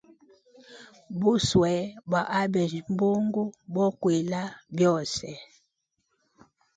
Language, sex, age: Hemba, female, 30-39